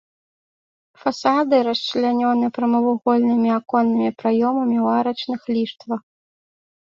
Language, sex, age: Belarusian, female, 19-29